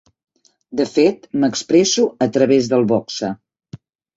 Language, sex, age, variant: Catalan, female, 60-69, Central